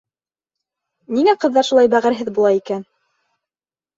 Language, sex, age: Bashkir, female, 19-29